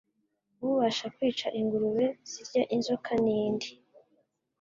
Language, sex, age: Kinyarwanda, female, 19-29